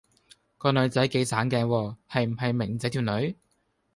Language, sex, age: Cantonese, male, 19-29